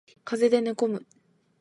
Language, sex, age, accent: Japanese, female, 19-29, 関西弁